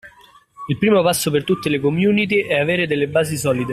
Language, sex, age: Italian, male, 19-29